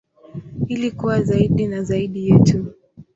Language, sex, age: Swahili, female, 19-29